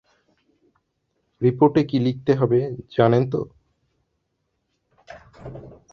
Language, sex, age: Bengali, male, 30-39